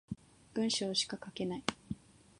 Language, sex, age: Japanese, female, 19-29